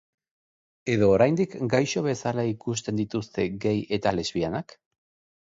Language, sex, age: Basque, male, 40-49